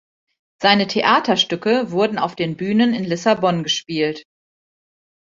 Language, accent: German, Deutschland Deutsch